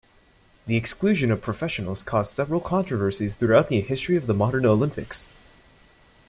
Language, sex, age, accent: English, male, under 19, United States English